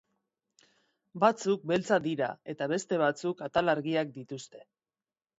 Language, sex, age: Basque, female, 40-49